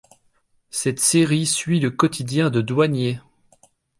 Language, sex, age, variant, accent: French, male, 30-39, Français d'Europe, Français de Belgique